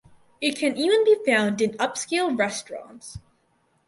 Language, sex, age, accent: English, female, under 19, United States English